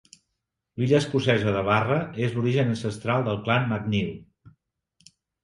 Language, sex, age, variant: Catalan, male, 50-59, Central